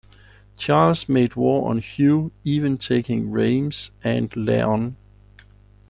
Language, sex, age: English, male, 40-49